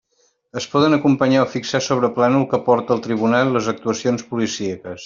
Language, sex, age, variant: Catalan, male, 50-59, Central